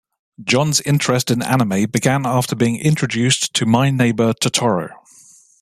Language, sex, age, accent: English, male, 30-39, England English